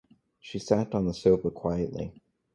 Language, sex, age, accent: English, male, under 19, United States English